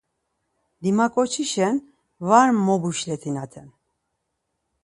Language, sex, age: Laz, female, 40-49